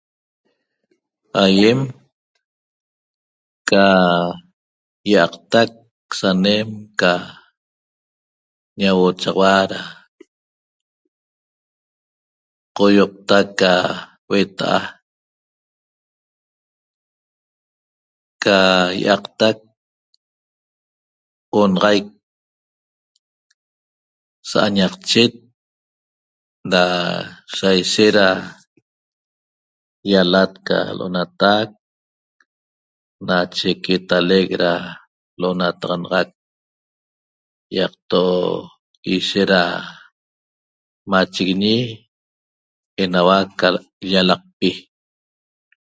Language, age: Toba, 60-69